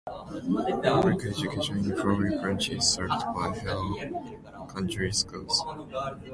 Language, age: English, 19-29